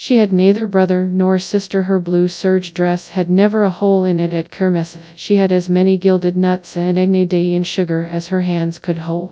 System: TTS, FastPitch